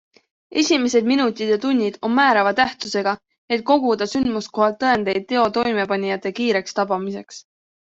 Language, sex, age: Estonian, male, 19-29